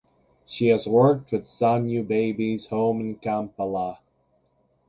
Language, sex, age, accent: English, male, under 19, United States English